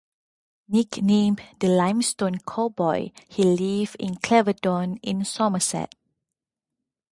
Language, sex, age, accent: English, female, 30-39, Malaysian English